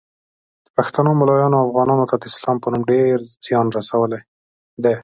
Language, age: Pashto, 30-39